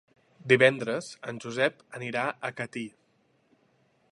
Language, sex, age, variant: Catalan, male, 19-29, Central